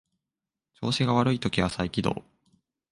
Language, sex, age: Japanese, male, 19-29